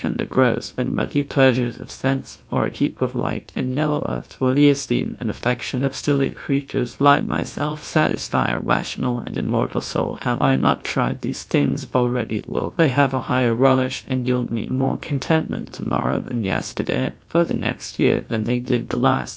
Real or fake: fake